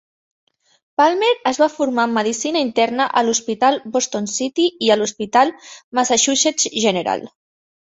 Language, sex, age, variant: Catalan, female, 19-29, Central